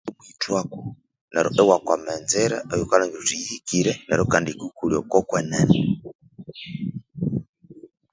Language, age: Konzo, 30-39